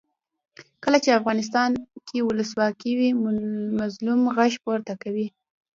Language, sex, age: Pashto, female, under 19